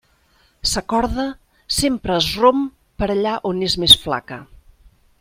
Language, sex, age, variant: Catalan, female, 50-59, Central